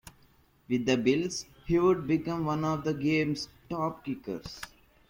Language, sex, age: English, male, under 19